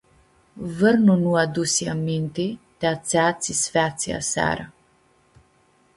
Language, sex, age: Aromanian, female, 30-39